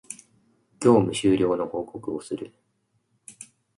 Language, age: Japanese, 19-29